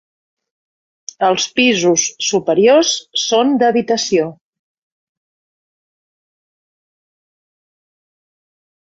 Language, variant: Catalan, Central